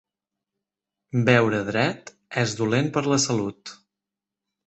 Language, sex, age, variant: Catalan, male, 19-29, Septentrional